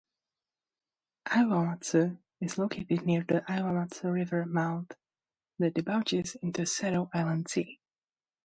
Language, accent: English, United States English